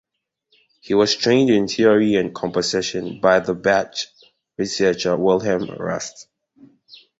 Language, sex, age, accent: English, male, 19-29, United States English